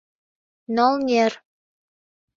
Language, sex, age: Mari, female, 19-29